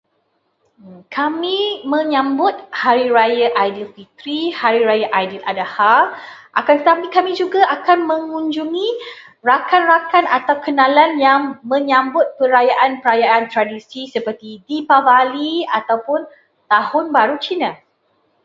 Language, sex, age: Malay, female, 30-39